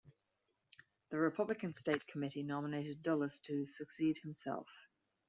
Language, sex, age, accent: English, female, 40-49, Irish English